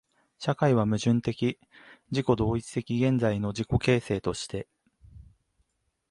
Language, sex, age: Japanese, male, 19-29